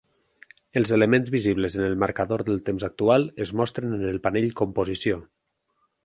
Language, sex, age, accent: Catalan, male, 19-29, valencià